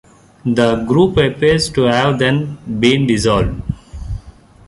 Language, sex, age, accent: English, male, 50-59, India and South Asia (India, Pakistan, Sri Lanka)